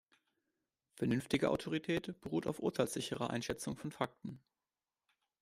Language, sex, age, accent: German, male, 19-29, Deutschland Deutsch